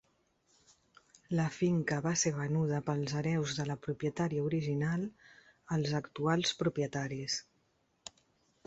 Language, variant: Catalan, Central